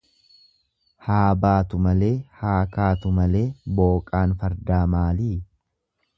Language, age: Oromo, 30-39